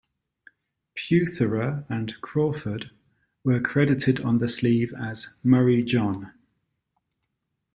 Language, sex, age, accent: English, male, 40-49, England English